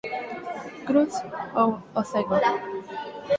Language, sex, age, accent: Galician, female, 19-29, Neofalante